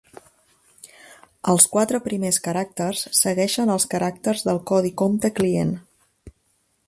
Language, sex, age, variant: Catalan, female, 19-29, Central